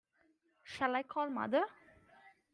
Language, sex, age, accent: English, female, 19-29, India and South Asia (India, Pakistan, Sri Lanka)